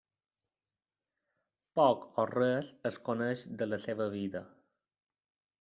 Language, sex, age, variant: Catalan, male, 30-39, Balear